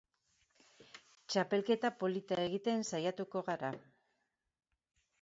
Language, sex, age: Basque, female, 50-59